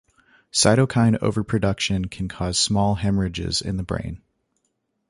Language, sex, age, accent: English, male, 19-29, United States English